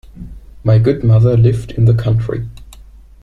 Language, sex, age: English, male, 19-29